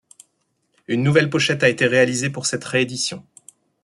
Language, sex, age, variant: French, male, 30-39, Français de métropole